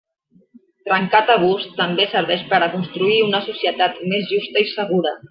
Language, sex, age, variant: Catalan, female, 40-49, Central